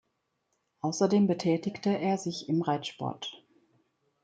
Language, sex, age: German, female, 50-59